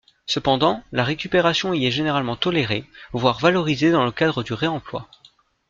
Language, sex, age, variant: French, female, 19-29, Français de métropole